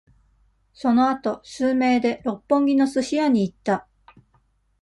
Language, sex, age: Japanese, female, 40-49